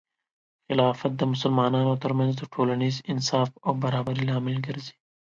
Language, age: Pashto, 19-29